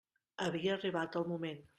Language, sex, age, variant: Catalan, female, 40-49, Central